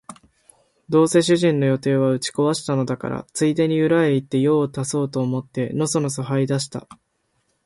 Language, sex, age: Japanese, male, 19-29